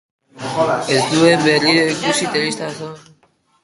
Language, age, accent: Basque, under 19, Erdialdekoa edo Nafarra (Gipuzkoa, Nafarroa)